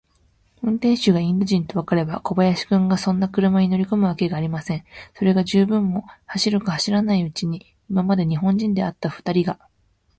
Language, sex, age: Japanese, female, 19-29